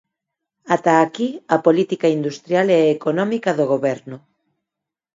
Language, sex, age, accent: Galician, female, 40-49, Neofalante